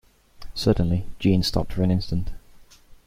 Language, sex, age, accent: English, male, 19-29, England English